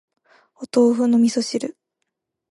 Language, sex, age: Japanese, female, 19-29